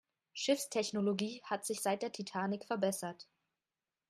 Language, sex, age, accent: German, female, 19-29, Deutschland Deutsch